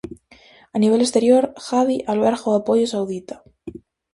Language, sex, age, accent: Galician, female, 19-29, Atlántico (seseo e gheada)